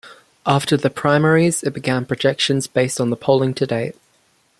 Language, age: English, under 19